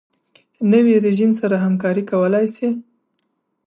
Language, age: Pashto, 19-29